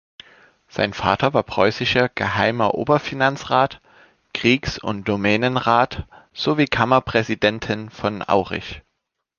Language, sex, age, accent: German, male, 30-39, Deutschland Deutsch